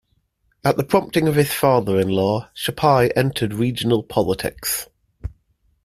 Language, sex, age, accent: English, male, 30-39, England English